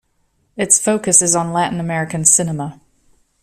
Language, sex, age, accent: English, female, 50-59, United States English